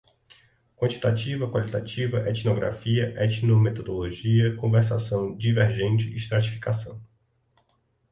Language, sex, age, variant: Portuguese, male, 30-39, Portuguese (Brasil)